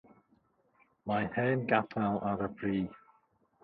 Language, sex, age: Welsh, male, 50-59